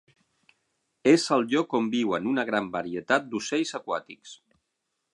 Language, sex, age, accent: Catalan, male, 50-59, balear; central